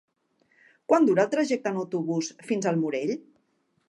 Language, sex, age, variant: Catalan, female, 50-59, Central